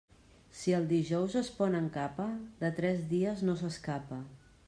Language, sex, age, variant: Catalan, female, 40-49, Central